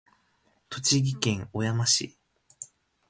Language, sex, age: Japanese, male, 19-29